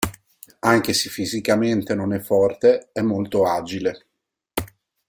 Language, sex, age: Italian, male, 30-39